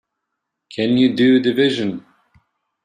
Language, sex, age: English, male, 19-29